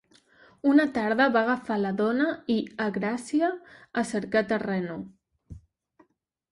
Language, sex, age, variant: Catalan, female, 19-29, Central